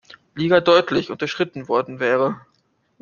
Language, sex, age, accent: German, male, under 19, Deutschland Deutsch